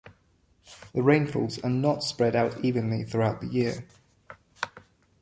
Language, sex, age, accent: English, male, 30-39, England English